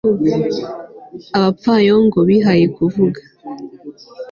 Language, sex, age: Kinyarwanda, female, 19-29